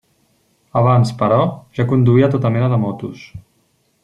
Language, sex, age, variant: Catalan, male, 30-39, Central